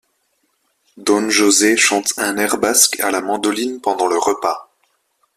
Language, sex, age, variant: French, male, 19-29, Français de métropole